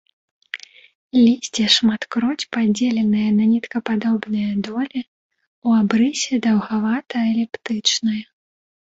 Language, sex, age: Belarusian, female, 19-29